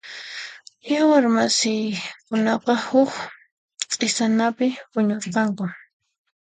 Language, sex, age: Puno Quechua, female, 19-29